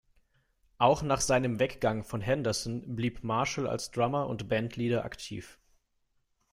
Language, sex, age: German, male, 19-29